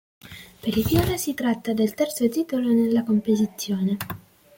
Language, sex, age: Italian, male, 30-39